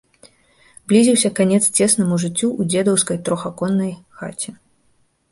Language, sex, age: Belarusian, female, 30-39